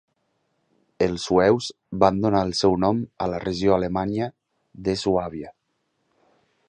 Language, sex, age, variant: Catalan, male, 19-29, Nord-Occidental